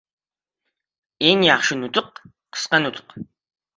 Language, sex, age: Uzbek, female, 30-39